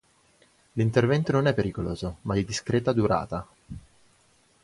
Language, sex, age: Italian, male, 19-29